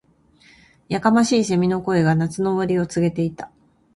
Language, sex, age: Japanese, female, 50-59